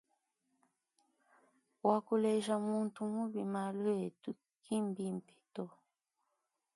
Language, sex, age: Luba-Lulua, female, 19-29